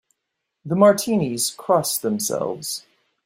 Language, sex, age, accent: English, male, 40-49, United States English